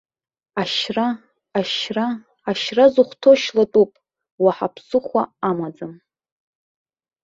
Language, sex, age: Abkhazian, female, 19-29